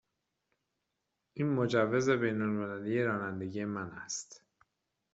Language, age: Persian, 30-39